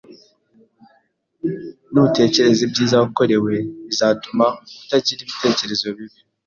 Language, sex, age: Kinyarwanda, male, 19-29